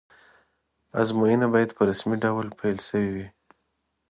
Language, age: Pashto, 19-29